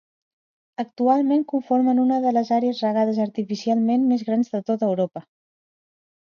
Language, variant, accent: Catalan, Central, central